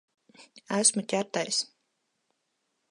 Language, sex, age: Latvian, female, 30-39